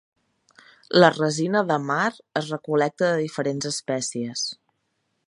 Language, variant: Catalan, Central